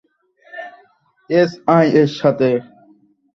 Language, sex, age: Bengali, male, under 19